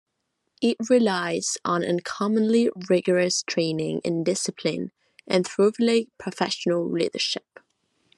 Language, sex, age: English, female, 19-29